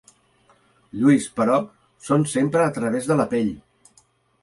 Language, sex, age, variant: Catalan, male, 50-59, Central